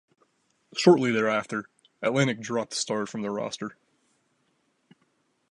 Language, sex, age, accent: English, male, 19-29, United States English